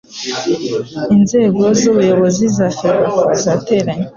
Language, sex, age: Kinyarwanda, female, under 19